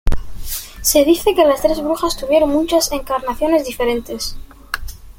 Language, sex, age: Spanish, male, under 19